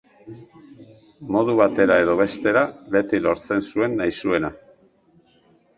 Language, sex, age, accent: Basque, male, 50-59, Mendebalekoa (Araba, Bizkaia, Gipuzkoako mendebaleko herri batzuk)